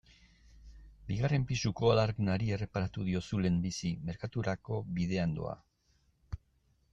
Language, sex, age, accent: Basque, male, 60-69, Erdialdekoa edo Nafarra (Gipuzkoa, Nafarroa)